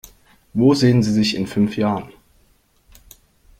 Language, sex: German, male